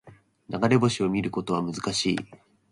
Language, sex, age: Japanese, male, 19-29